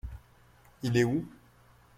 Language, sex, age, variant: French, male, 19-29, Français de métropole